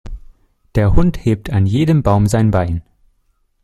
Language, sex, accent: German, male, Deutschland Deutsch